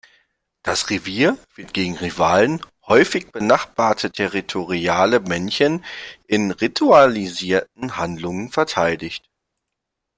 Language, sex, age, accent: German, male, 19-29, Deutschland Deutsch